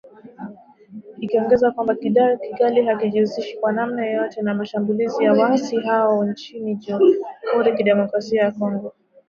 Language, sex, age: Swahili, female, 19-29